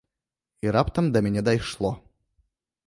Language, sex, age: Belarusian, male, 19-29